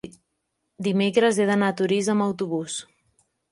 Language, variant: Catalan, Central